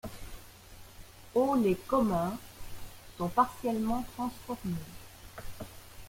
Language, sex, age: French, female, 60-69